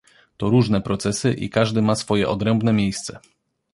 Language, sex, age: Polish, male, 30-39